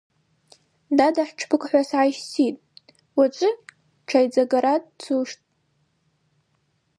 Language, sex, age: Abaza, female, 19-29